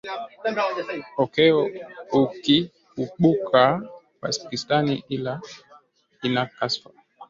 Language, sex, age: Swahili, male, 19-29